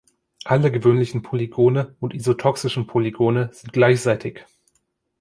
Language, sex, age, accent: German, male, 19-29, Deutschland Deutsch